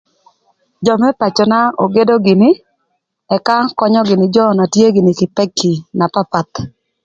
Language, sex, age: Thur, female, 30-39